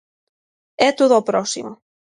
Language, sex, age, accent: Galician, female, 19-29, Oriental (común en zona oriental); Normativo (estándar)